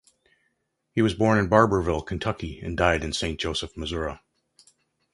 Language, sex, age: English, male, 60-69